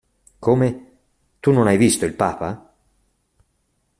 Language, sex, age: Italian, male, 40-49